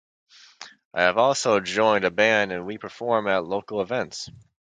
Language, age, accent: English, 19-29, United States English